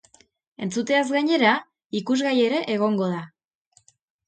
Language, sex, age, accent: Basque, female, 19-29, Erdialdekoa edo Nafarra (Gipuzkoa, Nafarroa)